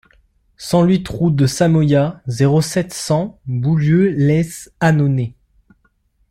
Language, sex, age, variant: French, male, 19-29, Français de métropole